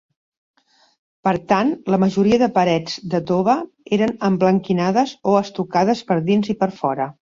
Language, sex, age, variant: Catalan, female, 60-69, Central